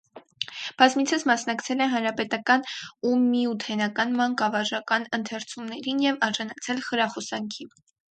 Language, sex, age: Armenian, female, under 19